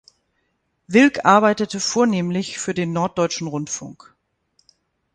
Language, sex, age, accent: German, female, 50-59, Deutschland Deutsch